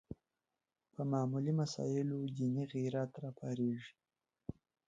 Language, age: Pashto, 19-29